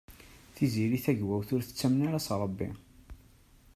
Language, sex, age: Kabyle, male, 30-39